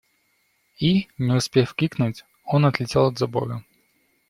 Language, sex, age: Russian, male, 19-29